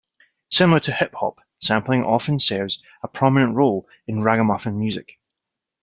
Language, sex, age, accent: English, male, 30-39, Scottish English